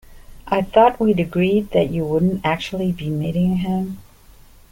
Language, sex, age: English, female, 50-59